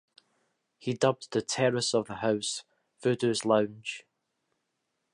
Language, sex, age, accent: English, male, 30-39, Scottish English